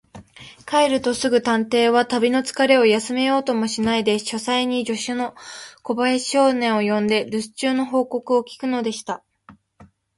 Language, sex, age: Japanese, female, 19-29